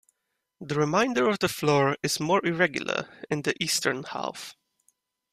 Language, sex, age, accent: English, male, 19-29, England English